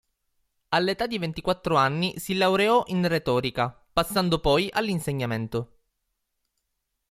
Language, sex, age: Italian, male, 19-29